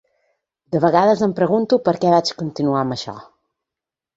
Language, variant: Catalan, Central